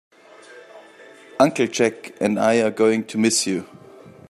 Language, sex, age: English, male, 30-39